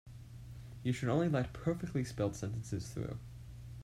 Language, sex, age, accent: English, male, 19-29, United States English